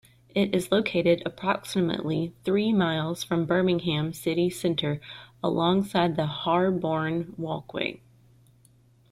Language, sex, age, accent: English, female, 30-39, United States English